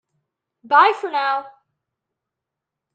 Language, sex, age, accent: English, male, 19-29, United States English